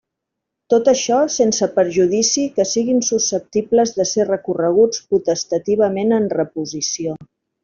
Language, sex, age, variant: Catalan, female, 50-59, Central